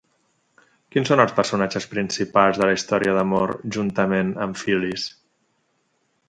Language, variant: Catalan, Central